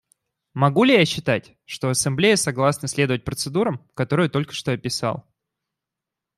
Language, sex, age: Russian, male, 19-29